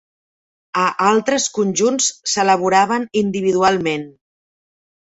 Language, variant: Catalan, Central